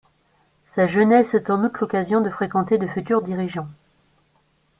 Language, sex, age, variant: French, female, 40-49, Français de métropole